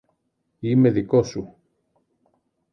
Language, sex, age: Greek, male, 40-49